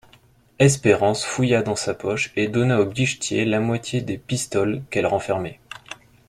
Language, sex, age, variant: French, male, 30-39, Français de métropole